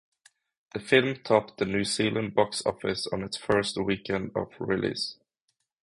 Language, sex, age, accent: English, male, 19-29, United States English; England English